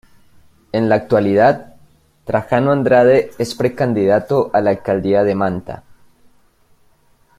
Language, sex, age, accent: Spanish, male, 19-29, Andino-Pacífico: Colombia, Perú, Ecuador, oeste de Bolivia y Venezuela andina